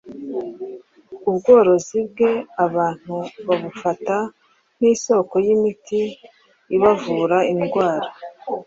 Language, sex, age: Kinyarwanda, female, 30-39